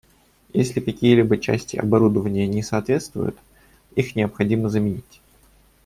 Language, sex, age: Russian, male, 19-29